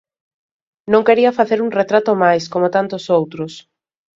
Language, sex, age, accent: Galician, female, 30-39, Central (gheada)